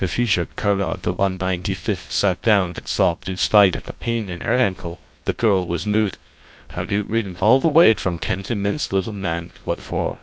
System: TTS, GlowTTS